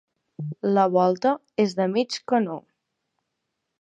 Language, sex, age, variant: Catalan, female, under 19, Central